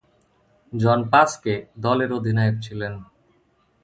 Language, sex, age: Bengali, male, 30-39